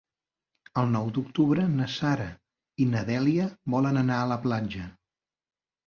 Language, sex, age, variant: Catalan, male, 40-49, Central